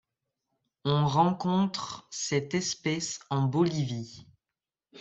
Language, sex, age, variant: French, male, under 19, Français de métropole